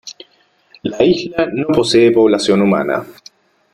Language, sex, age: Spanish, male, 30-39